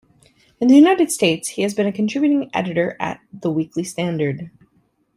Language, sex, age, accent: English, female, 30-39, United States English